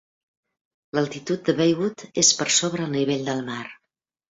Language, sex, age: Catalan, female, 60-69